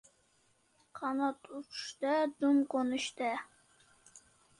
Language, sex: Uzbek, male